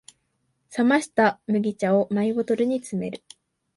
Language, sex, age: Japanese, female, 19-29